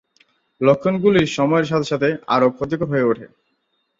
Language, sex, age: Bengali, male, 19-29